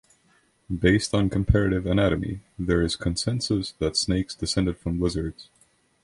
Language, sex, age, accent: English, male, 19-29, United States English